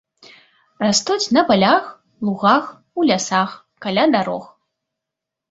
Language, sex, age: Belarusian, female, 30-39